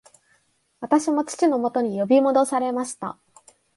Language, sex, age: Japanese, female, 19-29